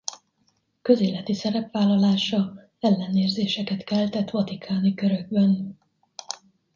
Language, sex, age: Hungarian, female, 50-59